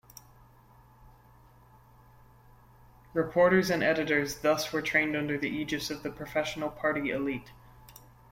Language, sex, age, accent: English, male, 19-29, United States English